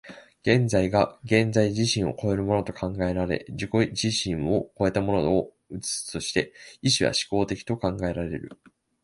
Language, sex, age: Japanese, male, 19-29